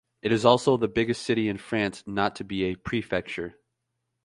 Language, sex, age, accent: English, male, 19-29, United States English